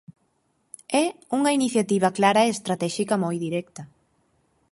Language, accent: Galician, Normativo (estándar)